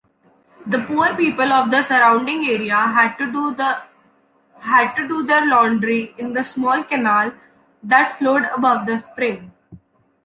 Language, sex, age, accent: English, female, 19-29, India and South Asia (India, Pakistan, Sri Lanka)